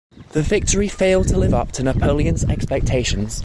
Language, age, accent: English, 19-29, England English